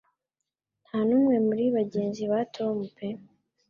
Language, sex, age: Kinyarwanda, female, 19-29